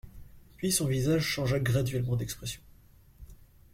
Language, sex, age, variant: French, male, 19-29, Français de métropole